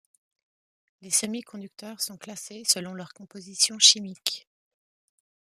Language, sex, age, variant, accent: French, female, 30-39, Français d'Europe, Français de Suisse